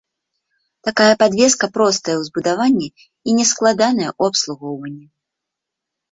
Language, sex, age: Belarusian, female, 30-39